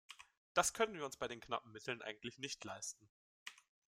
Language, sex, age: German, male, 19-29